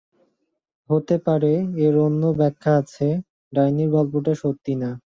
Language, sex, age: Bengali, male, 19-29